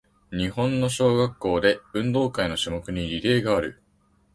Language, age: Japanese, 19-29